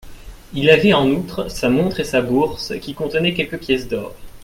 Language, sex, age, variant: French, male, 19-29, Français de métropole